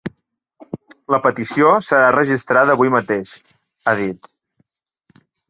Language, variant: Catalan, Central